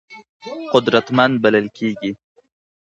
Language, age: Pashto, 19-29